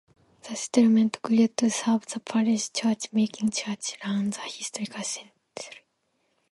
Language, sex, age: English, female, 19-29